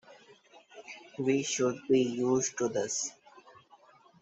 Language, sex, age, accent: English, male, 19-29, India and South Asia (India, Pakistan, Sri Lanka)